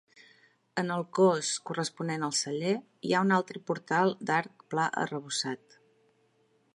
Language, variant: Catalan, Central